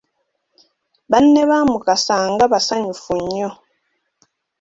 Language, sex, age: Ganda, female, 19-29